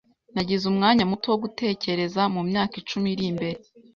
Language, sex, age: Kinyarwanda, female, 19-29